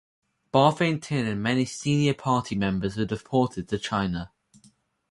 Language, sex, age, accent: English, male, under 19, England English